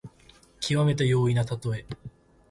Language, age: Japanese, 19-29